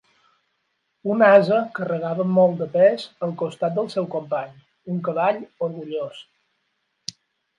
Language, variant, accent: Catalan, Balear, mallorquí